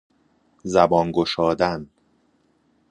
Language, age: Persian, 30-39